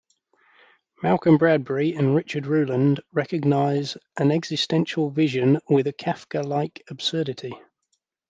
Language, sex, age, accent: English, male, 30-39, England English